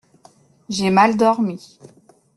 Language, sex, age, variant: French, female, 30-39, Français de métropole